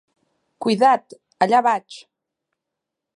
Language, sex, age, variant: Catalan, female, 30-39, Central